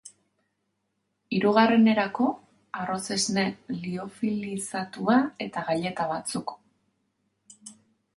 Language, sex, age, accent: Basque, male, 70-79, Erdialdekoa edo Nafarra (Gipuzkoa, Nafarroa)